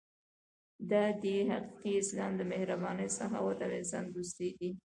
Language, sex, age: Pashto, female, 19-29